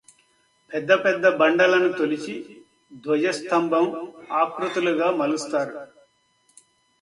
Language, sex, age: Telugu, male, 60-69